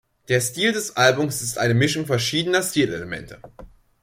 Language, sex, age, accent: German, male, under 19, Deutschland Deutsch